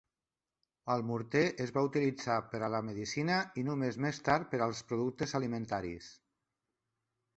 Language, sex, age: Catalan, male, 50-59